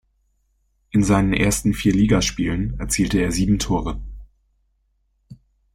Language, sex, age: German, male, 19-29